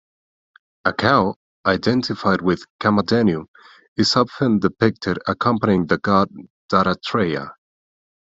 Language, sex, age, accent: English, male, 30-39, United States English